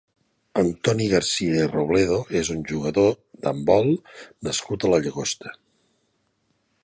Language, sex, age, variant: Catalan, male, 50-59, Central